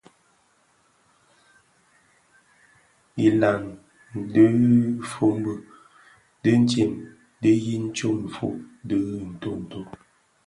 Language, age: Bafia, 19-29